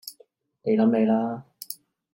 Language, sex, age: Cantonese, male, 19-29